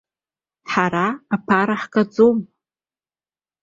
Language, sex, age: Abkhazian, female, 30-39